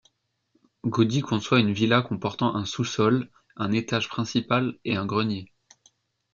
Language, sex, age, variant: French, male, under 19, Français de métropole